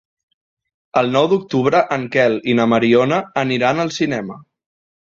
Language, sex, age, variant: Catalan, male, 19-29, Central